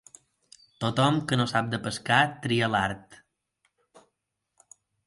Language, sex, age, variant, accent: Catalan, male, 19-29, Balear, mallorquí